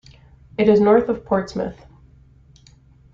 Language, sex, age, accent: English, female, 19-29, United States English